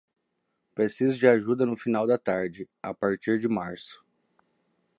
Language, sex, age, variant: Portuguese, male, 19-29, Portuguese (Brasil)